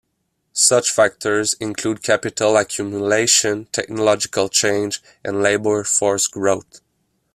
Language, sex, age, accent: English, male, 19-29, Canadian English